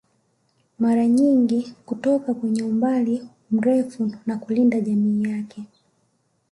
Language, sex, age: Swahili, female, 19-29